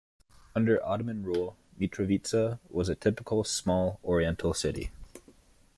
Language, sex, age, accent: English, male, 19-29, United States English